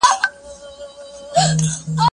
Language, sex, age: Pashto, female, 30-39